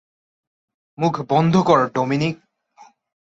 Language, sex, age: Bengali, male, 19-29